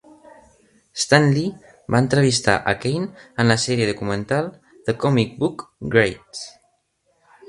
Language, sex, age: Catalan, male, under 19